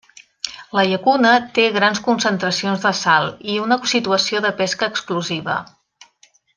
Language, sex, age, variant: Catalan, female, 30-39, Central